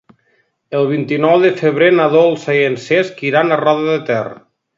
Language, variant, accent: Catalan, Nord-Occidental, nord-occidental